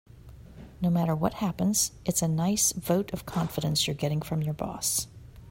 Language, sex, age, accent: English, female, 50-59, United States English